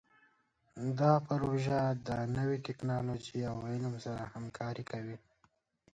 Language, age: Pashto, 19-29